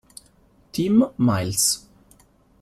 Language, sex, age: Italian, male, 19-29